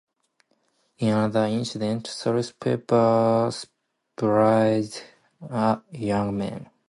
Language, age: English, 19-29